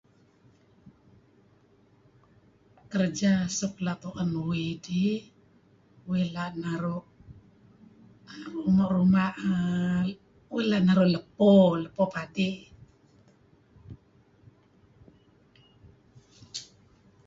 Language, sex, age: Kelabit, female, 50-59